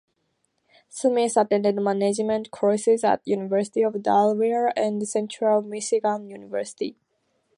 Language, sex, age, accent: English, female, under 19, England English